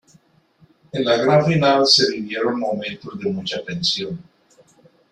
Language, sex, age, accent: Spanish, male, 60-69, Caribe: Cuba, Venezuela, Puerto Rico, República Dominicana, Panamá, Colombia caribeña, México caribeño, Costa del golfo de México